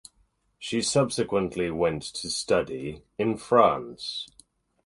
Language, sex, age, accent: English, male, 30-39, England English